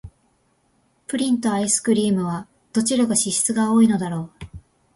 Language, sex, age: Japanese, female, 19-29